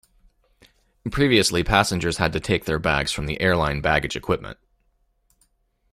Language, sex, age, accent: English, male, 40-49, United States English